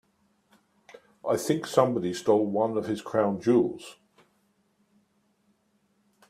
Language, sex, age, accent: English, male, 60-69, England English